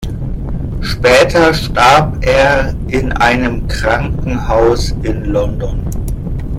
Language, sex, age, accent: German, male, 30-39, Deutschland Deutsch